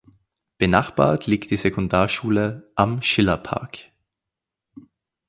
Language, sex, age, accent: German, male, 19-29, Österreichisches Deutsch